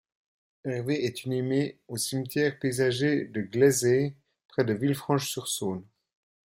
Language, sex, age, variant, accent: French, male, 30-39, Français d'Europe, Français de Suisse